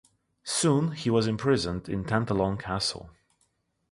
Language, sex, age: English, male, 30-39